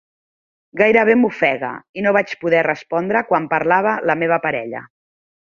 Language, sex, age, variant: Catalan, female, 40-49, Central